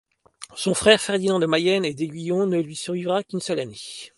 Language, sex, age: French, male, 40-49